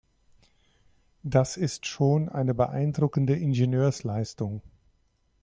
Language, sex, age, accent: German, male, 50-59, Deutschland Deutsch